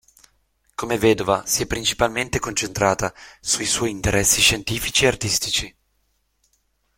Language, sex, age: Italian, male, 19-29